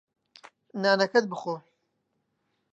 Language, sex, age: Central Kurdish, male, 19-29